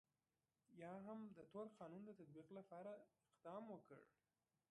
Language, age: Pashto, 19-29